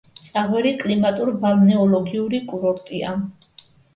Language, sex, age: Georgian, female, 50-59